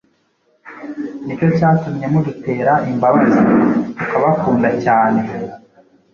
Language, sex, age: Kinyarwanda, male, 19-29